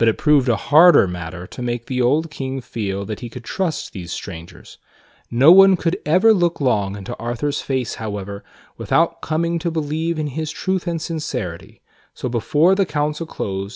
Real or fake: real